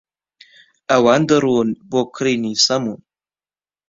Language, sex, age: Central Kurdish, male, 19-29